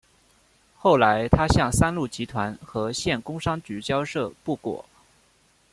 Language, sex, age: Chinese, male, 19-29